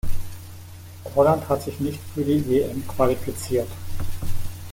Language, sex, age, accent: German, male, 50-59, Deutschland Deutsch